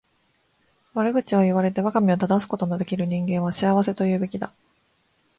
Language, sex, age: Japanese, female, 19-29